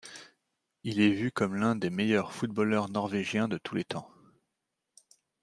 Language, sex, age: French, male, 30-39